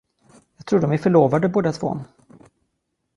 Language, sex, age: Swedish, male, 40-49